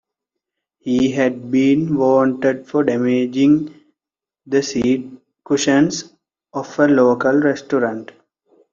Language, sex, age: English, male, 19-29